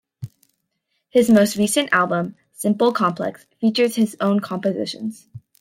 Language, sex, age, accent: English, female, under 19, United States English